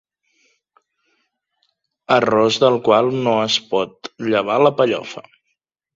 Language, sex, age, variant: Catalan, male, 19-29, Nord-Occidental